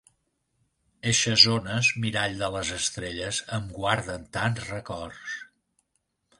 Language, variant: Catalan, Central